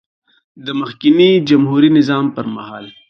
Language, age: Pashto, 19-29